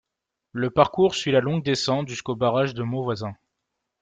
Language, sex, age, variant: French, male, 19-29, Français de métropole